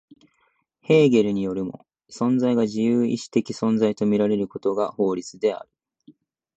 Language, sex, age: Japanese, male, 19-29